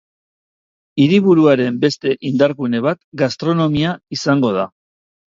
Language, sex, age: Basque, male, 40-49